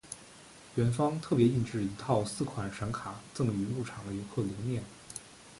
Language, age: Chinese, 30-39